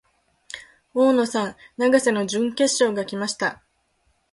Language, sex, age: Japanese, female, 19-29